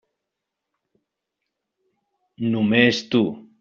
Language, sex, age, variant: Catalan, male, 30-39, Central